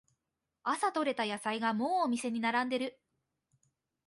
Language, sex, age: Japanese, female, 19-29